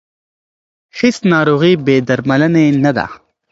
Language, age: Pashto, 19-29